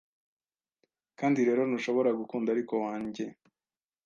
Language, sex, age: Kinyarwanda, male, 19-29